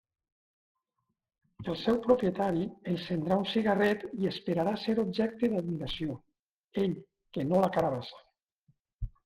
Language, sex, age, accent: Catalan, male, 50-59, valencià